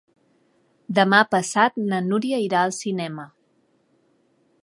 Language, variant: Catalan, Central